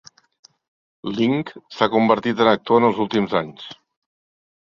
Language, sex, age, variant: Catalan, male, 60-69, Central